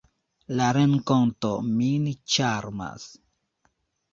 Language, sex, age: Esperanto, male, 40-49